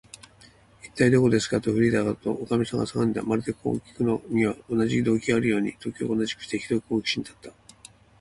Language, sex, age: Japanese, male, 50-59